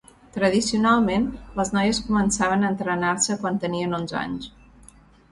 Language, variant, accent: Catalan, Central, central